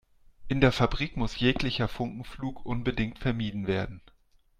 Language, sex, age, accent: German, male, 40-49, Deutschland Deutsch